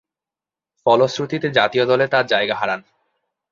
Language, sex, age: Bengali, male, 19-29